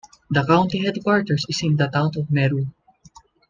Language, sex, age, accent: English, male, 19-29, Filipino